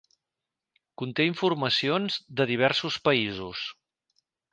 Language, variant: Catalan, Central